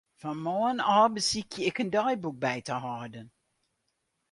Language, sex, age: Western Frisian, female, 60-69